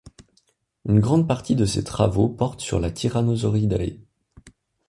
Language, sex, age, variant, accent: French, male, 19-29, Français d'Europe, Français de Suisse